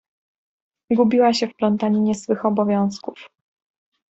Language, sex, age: Polish, female, 19-29